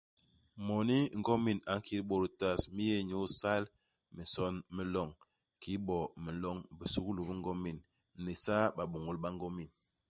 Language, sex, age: Basaa, male, 50-59